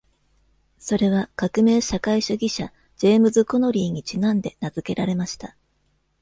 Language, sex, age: Japanese, female, 40-49